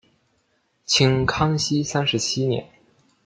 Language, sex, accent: Chinese, male, 出生地：湖北省